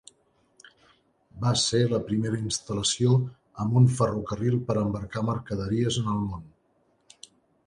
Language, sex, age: Catalan, male, 50-59